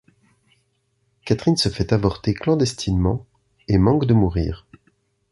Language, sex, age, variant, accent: French, male, 40-49, Français d'Europe, Français de Suisse